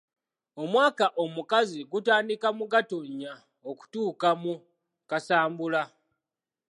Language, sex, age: Ganda, male, 19-29